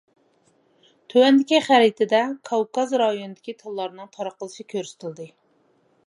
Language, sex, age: Uyghur, female, 40-49